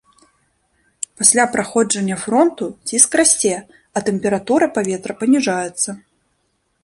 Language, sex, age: Belarusian, female, 19-29